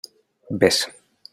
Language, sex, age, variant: Catalan, male, 40-49, Central